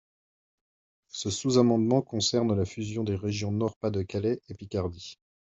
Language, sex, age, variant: French, male, 40-49, Français de métropole